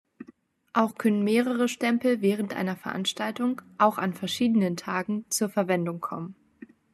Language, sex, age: German, female, 19-29